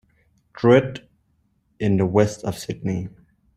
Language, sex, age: English, male, 19-29